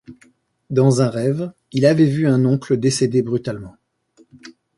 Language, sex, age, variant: French, male, 50-59, Français de métropole